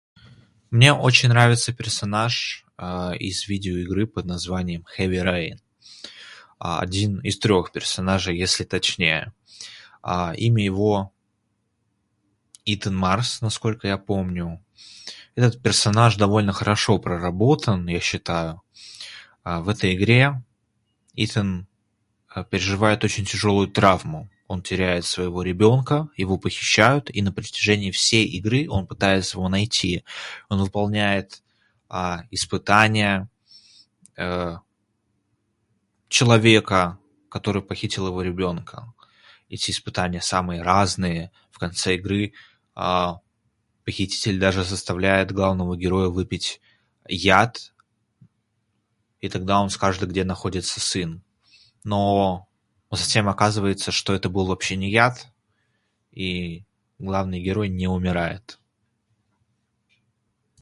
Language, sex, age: Russian, male, under 19